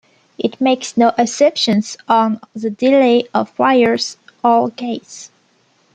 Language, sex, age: English, female, under 19